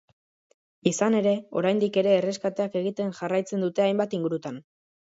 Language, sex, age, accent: Basque, male, under 19, Mendebalekoa (Araba, Bizkaia, Gipuzkoako mendebaleko herri batzuk)